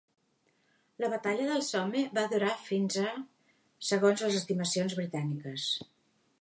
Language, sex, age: Catalan, female, 60-69